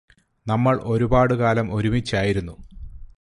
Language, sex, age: Malayalam, male, 40-49